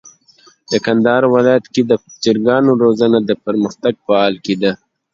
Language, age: Pashto, 19-29